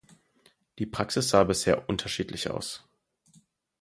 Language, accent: German, Deutschland Deutsch